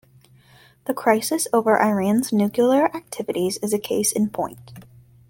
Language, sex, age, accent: English, female, under 19, United States English